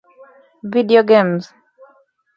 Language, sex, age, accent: English, female, 19-29, England English